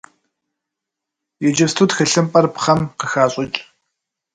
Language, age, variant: Kabardian, 30-39, Адыгэбзэ (Къэбэрдей, Кирил, псоми зэдай)